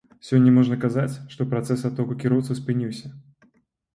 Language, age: Belarusian, 19-29